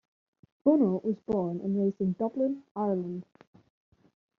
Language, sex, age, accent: English, male, under 19, Scottish English